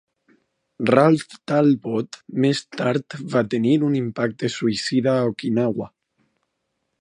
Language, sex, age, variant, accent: Catalan, male, 19-29, Alacantí, valencià